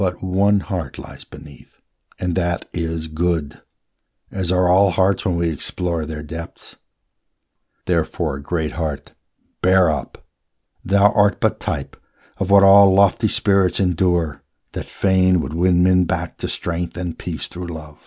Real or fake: real